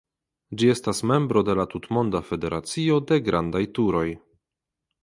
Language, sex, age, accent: Esperanto, male, 30-39, Internacia